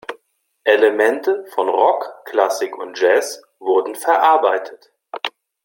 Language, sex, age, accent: German, male, 30-39, Deutschland Deutsch